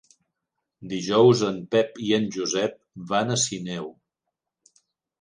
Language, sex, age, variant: Catalan, male, 60-69, Central